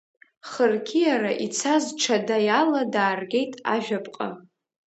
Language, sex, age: Abkhazian, female, under 19